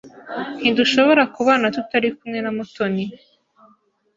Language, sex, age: Kinyarwanda, female, 19-29